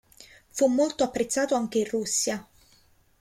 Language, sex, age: Italian, female, 19-29